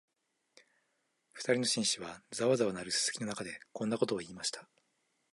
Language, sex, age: Japanese, male, 19-29